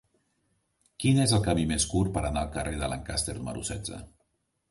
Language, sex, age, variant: Catalan, male, 40-49, Central